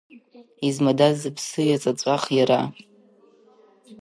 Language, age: Abkhazian, under 19